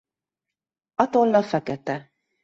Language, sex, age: Hungarian, female, 30-39